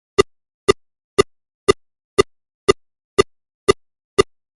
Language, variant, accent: Catalan, Valencià meridional, valencià